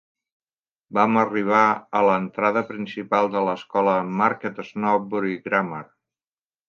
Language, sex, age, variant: Catalan, male, 50-59, Central